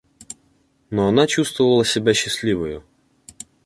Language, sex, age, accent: Russian, male, under 19, Русский